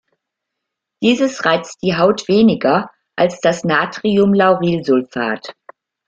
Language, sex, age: German, female, 60-69